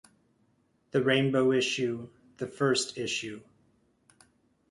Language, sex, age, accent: English, male, 30-39, United States English